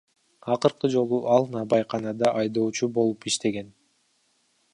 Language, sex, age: Kyrgyz, male, 19-29